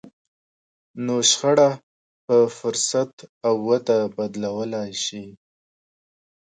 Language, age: Pashto, 19-29